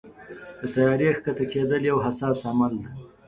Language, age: Pashto, 19-29